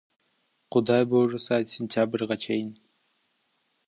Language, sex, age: Kyrgyz, male, 19-29